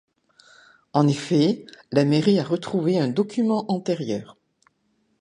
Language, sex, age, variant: French, female, 60-69, Français de métropole